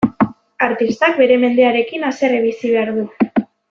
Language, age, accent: Basque, under 19, Mendebalekoa (Araba, Bizkaia, Gipuzkoako mendebaleko herri batzuk)